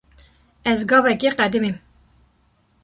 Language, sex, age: Kurdish, female, 19-29